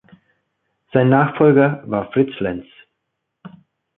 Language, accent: German, Österreichisches Deutsch